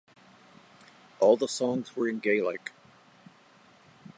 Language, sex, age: English, male, 70-79